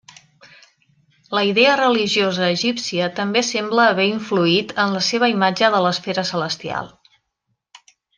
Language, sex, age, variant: Catalan, female, 30-39, Central